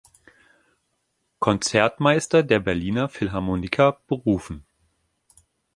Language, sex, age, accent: German, male, 30-39, Deutschland Deutsch